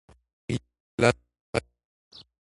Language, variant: French, Français de métropole